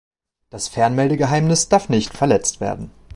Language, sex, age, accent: German, male, 19-29, Deutschland Deutsch